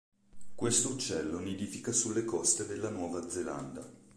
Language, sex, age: Italian, male, 30-39